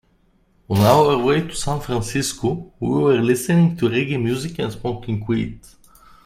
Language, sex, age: English, male, 19-29